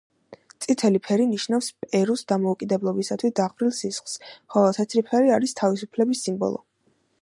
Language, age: Georgian, under 19